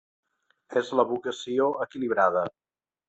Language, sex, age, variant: Catalan, male, 40-49, Central